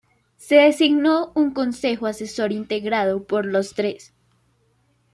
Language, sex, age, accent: Spanish, female, under 19, Caribe: Cuba, Venezuela, Puerto Rico, República Dominicana, Panamá, Colombia caribeña, México caribeño, Costa del golfo de México